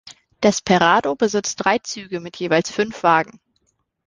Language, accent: German, Deutschland Deutsch